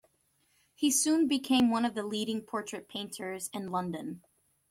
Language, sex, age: English, female, 19-29